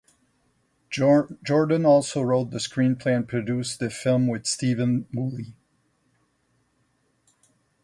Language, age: English, 50-59